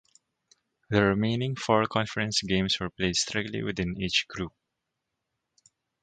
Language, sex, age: English, male, 19-29